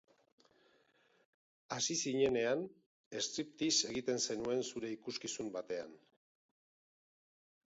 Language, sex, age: Basque, male, 50-59